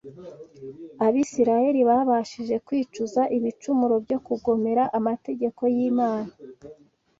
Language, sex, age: Kinyarwanda, female, 19-29